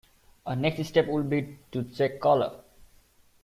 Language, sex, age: English, male, 19-29